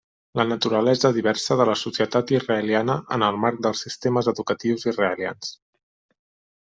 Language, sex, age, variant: Catalan, male, 19-29, Central